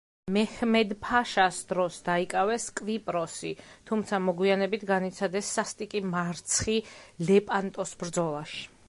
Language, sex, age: Georgian, female, 30-39